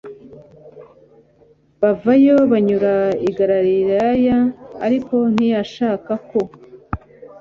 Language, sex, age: Kinyarwanda, female, 50-59